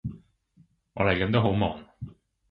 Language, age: Cantonese, 30-39